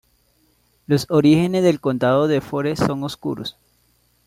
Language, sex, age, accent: Spanish, male, 30-39, Andino-Pacífico: Colombia, Perú, Ecuador, oeste de Bolivia y Venezuela andina